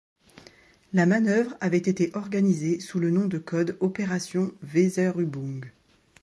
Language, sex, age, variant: French, female, 30-39, Français de métropole